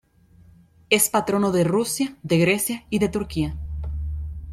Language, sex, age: Spanish, female, 19-29